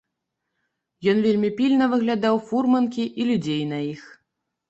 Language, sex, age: Belarusian, female, 30-39